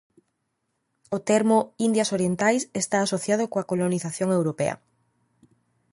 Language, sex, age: Galician, female, 30-39